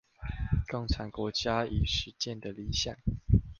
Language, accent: Chinese, 出生地：桃園市